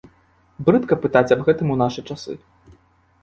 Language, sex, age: Belarusian, male, 19-29